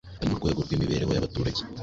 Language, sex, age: Kinyarwanda, male, 19-29